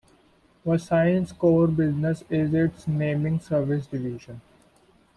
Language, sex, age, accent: English, male, under 19, India and South Asia (India, Pakistan, Sri Lanka)